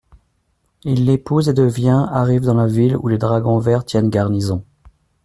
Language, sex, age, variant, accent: French, male, 40-49, Français d'Amérique du Nord, Français du Canada